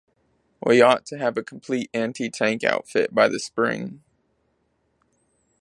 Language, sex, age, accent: English, male, 19-29, United States English